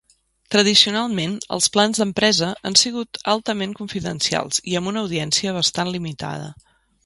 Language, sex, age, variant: Catalan, female, 40-49, Central